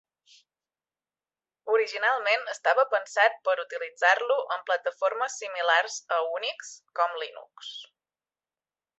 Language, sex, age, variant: Catalan, female, 30-39, Central